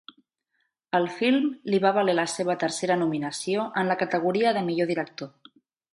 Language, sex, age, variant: Catalan, female, 30-39, Central